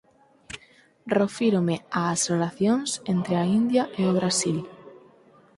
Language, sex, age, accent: Galician, female, 19-29, Neofalante